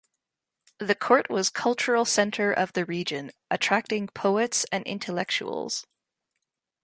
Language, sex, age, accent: English, female, 19-29, Canadian English